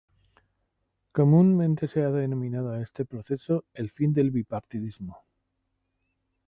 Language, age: Spanish, 60-69